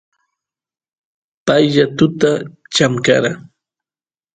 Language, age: Santiago del Estero Quichua, 40-49